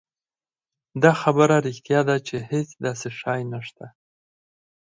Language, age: Pashto, 30-39